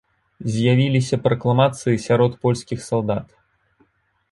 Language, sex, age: Belarusian, male, 19-29